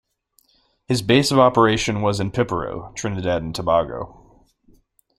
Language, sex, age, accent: English, male, 19-29, United States English